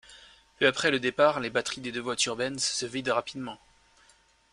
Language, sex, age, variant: French, male, 30-39, Français de métropole